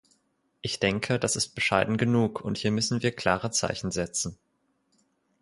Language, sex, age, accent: German, male, 19-29, Deutschland Deutsch